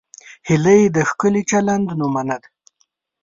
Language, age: Pashto, 30-39